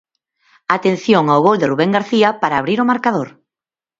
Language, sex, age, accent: Galician, female, 30-39, Normativo (estándar)